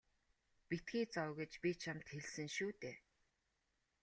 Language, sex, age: Mongolian, female, 30-39